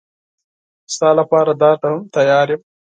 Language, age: Pashto, 19-29